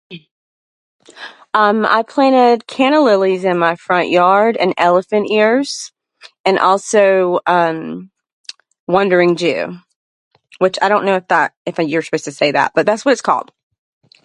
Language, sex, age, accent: English, female, 40-49, southern United States